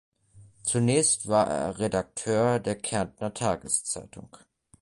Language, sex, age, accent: German, male, under 19, Deutschland Deutsch